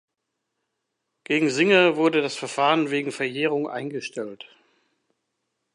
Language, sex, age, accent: German, male, 60-69, Deutschland Deutsch